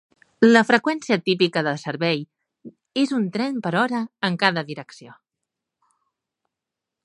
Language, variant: Catalan, Central